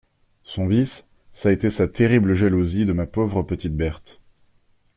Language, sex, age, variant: French, male, 30-39, Français de métropole